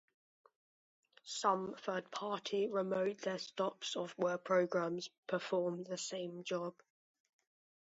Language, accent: English, England English